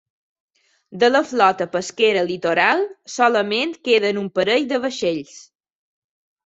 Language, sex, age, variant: Catalan, female, 30-39, Balear